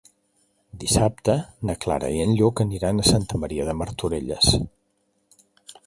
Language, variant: Catalan, Central